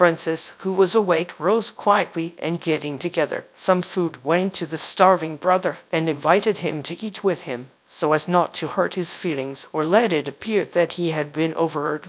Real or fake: fake